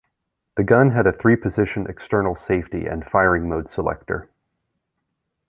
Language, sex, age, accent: English, male, 30-39, United States English